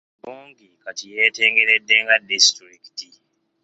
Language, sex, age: Ganda, male, 19-29